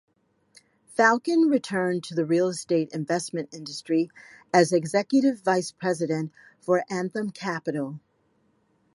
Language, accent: English, United States English